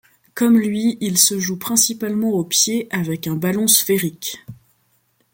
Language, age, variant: French, 19-29, Français de métropole